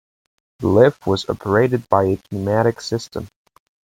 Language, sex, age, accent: English, male, under 19, Canadian English